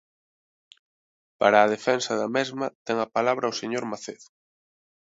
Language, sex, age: Galician, male, 30-39